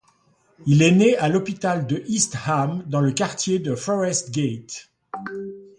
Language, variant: French, Français de métropole